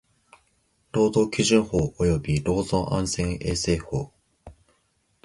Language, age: Japanese, 19-29